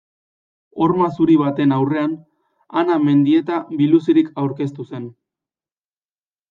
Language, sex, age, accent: Basque, male, 19-29, Erdialdekoa edo Nafarra (Gipuzkoa, Nafarroa)